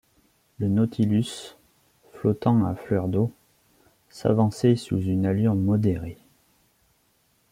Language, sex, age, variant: French, male, 19-29, Français de métropole